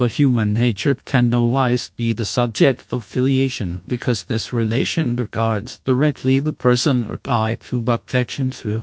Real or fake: fake